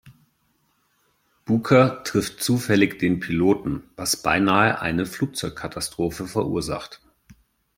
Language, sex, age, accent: German, male, 30-39, Deutschland Deutsch